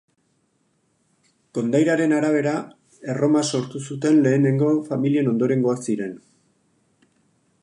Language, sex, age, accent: Basque, male, 40-49, Erdialdekoa edo Nafarra (Gipuzkoa, Nafarroa)